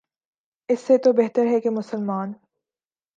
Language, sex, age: Urdu, female, 19-29